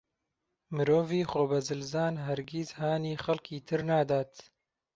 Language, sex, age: Central Kurdish, male, 19-29